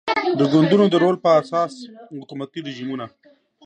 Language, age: Pashto, 40-49